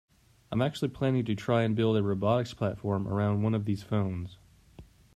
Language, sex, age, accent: English, male, 30-39, United States English